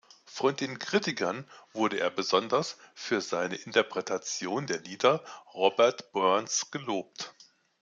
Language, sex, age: German, male, 50-59